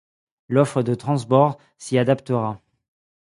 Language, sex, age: French, male, 30-39